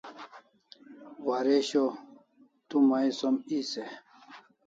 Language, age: Kalasha, 40-49